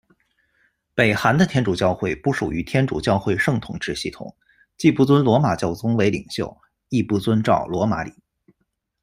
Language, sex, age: Chinese, male, 19-29